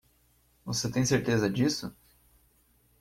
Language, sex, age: Portuguese, male, 19-29